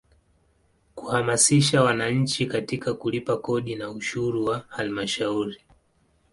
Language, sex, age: Swahili, male, 19-29